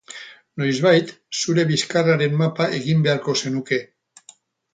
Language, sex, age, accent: Basque, male, 60-69, Erdialdekoa edo Nafarra (Gipuzkoa, Nafarroa)